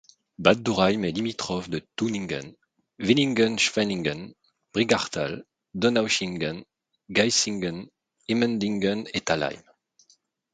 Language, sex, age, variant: French, male, 40-49, Français de métropole